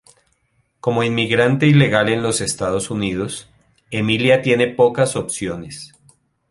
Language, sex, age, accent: Spanish, male, 40-49, Andino-Pacífico: Colombia, Perú, Ecuador, oeste de Bolivia y Venezuela andina